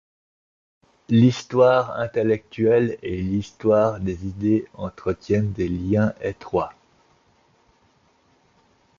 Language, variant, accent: French, Français d'Europe, Français de Suisse